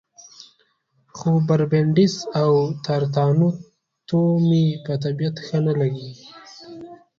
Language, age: Pashto, 19-29